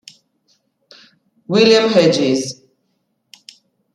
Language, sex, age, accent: Spanish, female, 50-59, Rioplatense: Argentina, Uruguay, este de Bolivia, Paraguay